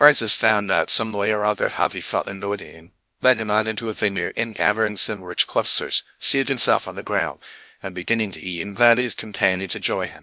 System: TTS, VITS